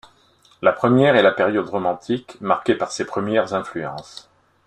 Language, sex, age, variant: French, male, 50-59, Français de métropole